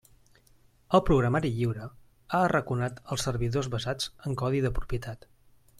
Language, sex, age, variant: Catalan, male, 40-49, Central